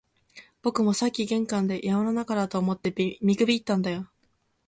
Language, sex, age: Japanese, female, 19-29